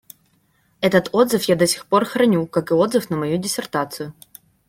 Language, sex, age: Russian, female, 19-29